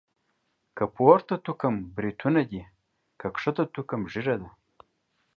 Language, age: Pashto, 50-59